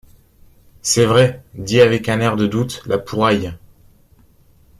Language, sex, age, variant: French, male, 19-29, Français de métropole